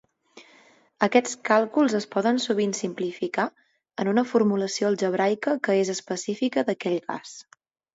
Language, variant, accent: Catalan, Central, central; estàndard